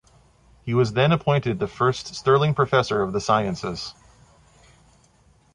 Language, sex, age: English, male, 40-49